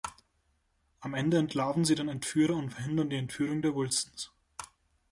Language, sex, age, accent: German, male, 19-29, Österreichisches Deutsch